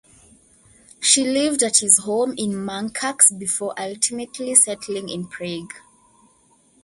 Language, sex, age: English, female, 19-29